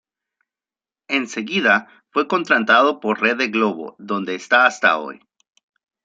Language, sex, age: Spanish, male, 30-39